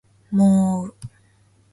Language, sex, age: Japanese, female, 19-29